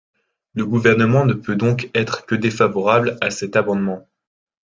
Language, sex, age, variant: French, male, 19-29, Français de métropole